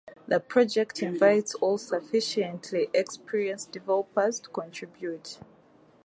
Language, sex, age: English, female, 19-29